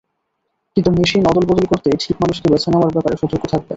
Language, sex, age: Bengali, male, 19-29